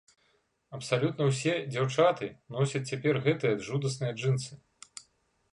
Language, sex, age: Belarusian, male, 50-59